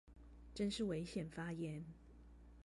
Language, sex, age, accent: Chinese, female, 40-49, 出生地：臺北市